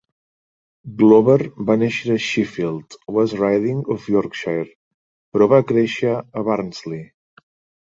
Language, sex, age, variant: Catalan, male, 30-39, Central